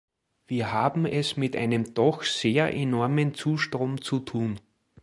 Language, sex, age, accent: German, male, 40-49, Österreichisches Deutsch